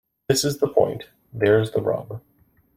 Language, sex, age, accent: English, male, 30-39, United States English